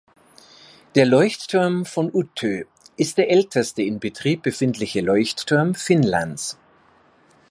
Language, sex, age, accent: German, male, 60-69, Österreichisches Deutsch